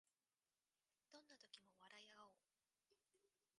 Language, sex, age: Japanese, female, 19-29